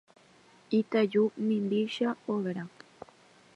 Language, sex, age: Guarani, female, 19-29